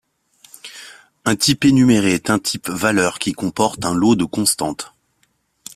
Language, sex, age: French, male, 30-39